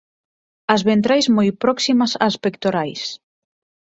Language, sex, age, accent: Galician, female, 19-29, Normativo (estándar)